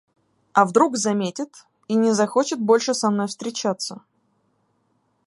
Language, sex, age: Russian, female, 19-29